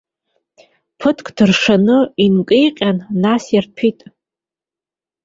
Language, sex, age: Abkhazian, female, 30-39